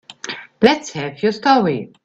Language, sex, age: English, female, 40-49